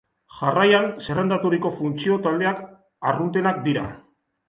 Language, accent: Basque, Mendebalekoa (Araba, Bizkaia, Gipuzkoako mendebaleko herri batzuk)